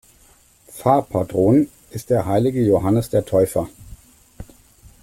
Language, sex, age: German, male, 40-49